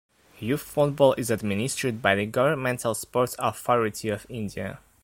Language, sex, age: English, male, 19-29